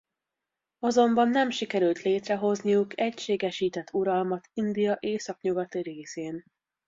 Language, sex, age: Hungarian, female, 19-29